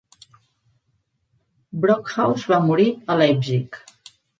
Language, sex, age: Catalan, female, 50-59